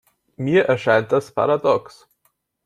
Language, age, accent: German, 19-29, Österreichisches Deutsch